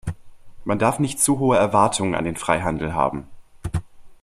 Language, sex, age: German, male, 19-29